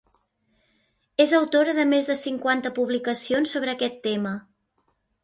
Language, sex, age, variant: Catalan, female, 40-49, Central